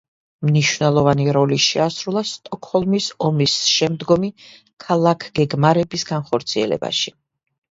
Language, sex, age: Georgian, female, 40-49